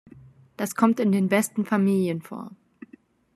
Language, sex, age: German, female, 19-29